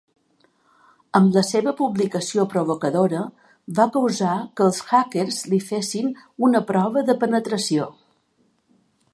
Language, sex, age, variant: Catalan, female, 50-59, Balear